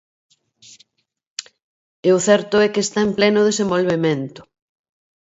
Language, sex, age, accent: Galician, female, 50-59, Normativo (estándar)